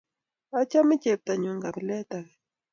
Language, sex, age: Kalenjin, female, 40-49